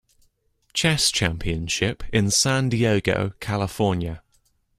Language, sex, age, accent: English, male, under 19, England English